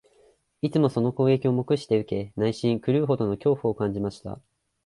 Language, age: Japanese, 19-29